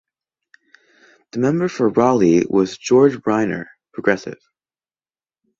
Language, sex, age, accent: English, male, under 19, United States English